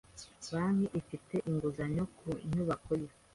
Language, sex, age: Kinyarwanda, female, 19-29